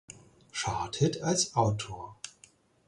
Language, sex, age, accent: German, male, 30-39, Deutschland Deutsch